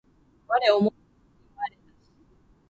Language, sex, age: Japanese, female, 19-29